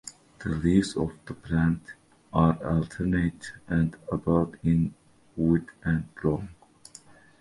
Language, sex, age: English, male, 19-29